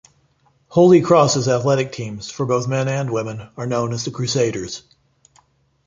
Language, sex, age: English, male, 40-49